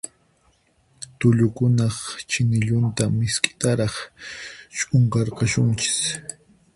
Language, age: Puno Quechua, 19-29